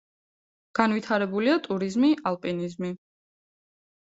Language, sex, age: Georgian, female, 19-29